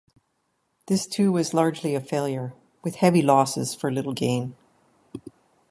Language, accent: English, Canadian English